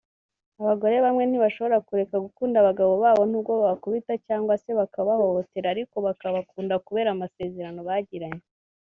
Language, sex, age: Kinyarwanda, male, 19-29